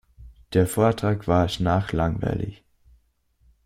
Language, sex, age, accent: German, male, under 19, Österreichisches Deutsch